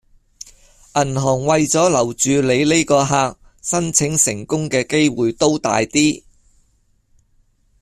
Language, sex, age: Cantonese, male, 50-59